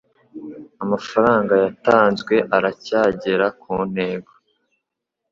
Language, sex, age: Kinyarwanda, male, under 19